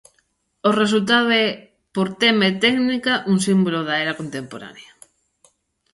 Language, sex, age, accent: Galician, female, 30-39, Oriental (común en zona oriental)